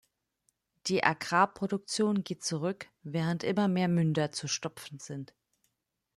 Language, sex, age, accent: German, female, 30-39, Deutschland Deutsch